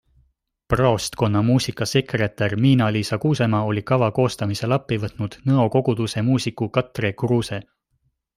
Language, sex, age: Estonian, male, 19-29